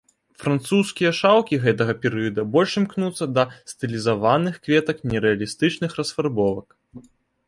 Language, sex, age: Belarusian, male, 19-29